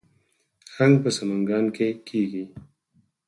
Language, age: Pashto, 30-39